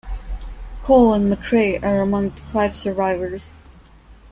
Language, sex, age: English, female, 19-29